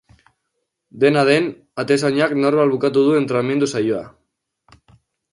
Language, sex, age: Basque, male, under 19